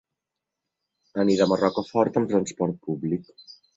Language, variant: Catalan, Balear